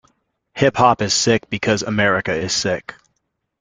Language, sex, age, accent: English, male, 30-39, United States English